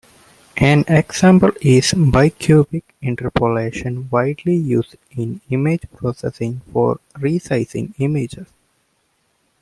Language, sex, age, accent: English, male, 19-29, United States English